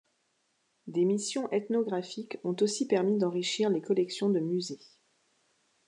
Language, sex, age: French, female, 30-39